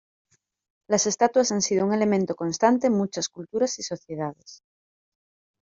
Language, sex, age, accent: Spanish, female, 30-39, España: Norte peninsular (Asturias, Castilla y León, Cantabria, País Vasco, Navarra, Aragón, La Rioja, Guadalajara, Cuenca)